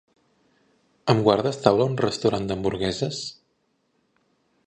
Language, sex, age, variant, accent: Catalan, male, 19-29, Central, central